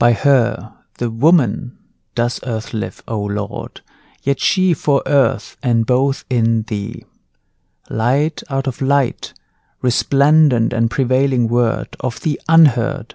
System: none